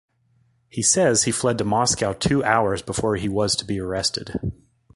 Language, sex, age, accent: English, male, 40-49, United States English